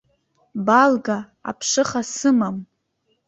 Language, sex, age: Abkhazian, female, under 19